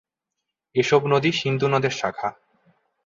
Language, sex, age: Bengali, male, 19-29